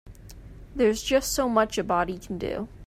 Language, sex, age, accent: English, female, 19-29, United States English